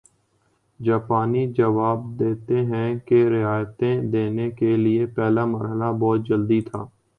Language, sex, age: Urdu, male, 19-29